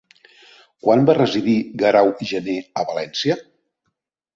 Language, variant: Catalan, Central